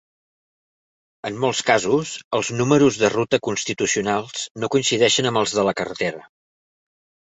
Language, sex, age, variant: Catalan, male, 40-49, Central